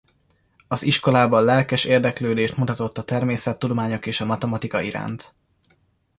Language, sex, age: Hungarian, male, 19-29